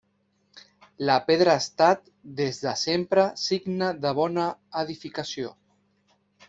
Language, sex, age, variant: Catalan, male, 30-39, Central